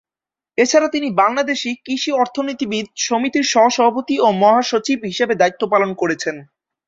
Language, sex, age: Bengali, male, 19-29